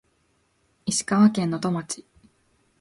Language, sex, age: Japanese, female, 19-29